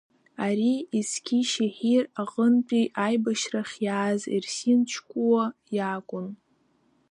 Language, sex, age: Abkhazian, female, under 19